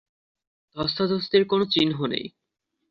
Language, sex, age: Bengali, male, under 19